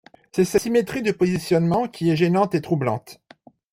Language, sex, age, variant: French, male, 60-69, Français de métropole